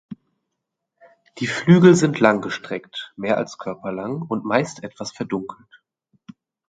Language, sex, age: German, male, 30-39